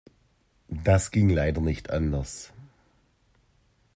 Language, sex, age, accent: German, male, 50-59, Deutschland Deutsch